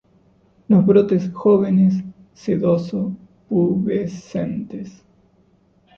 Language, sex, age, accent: Spanish, male, 30-39, Rioplatense: Argentina, Uruguay, este de Bolivia, Paraguay